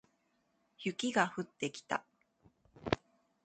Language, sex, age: Japanese, female, 30-39